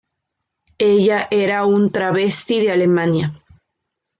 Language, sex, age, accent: Spanish, female, 19-29, Andino-Pacífico: Colombia, Perú, Ecuador, oeste de Bolivia y Venezuela andina